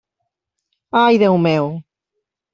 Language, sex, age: Catalan, female, 50-59